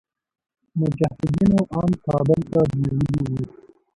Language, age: Pashto, 19-29